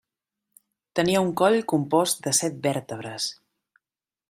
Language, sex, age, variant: Catalan, female, 30-39, Central